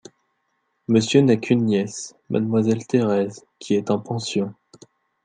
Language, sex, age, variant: French, male, 19-29, Français de métropole